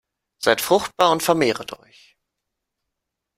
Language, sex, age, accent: German, male, 19-29, Deutschland Deutsch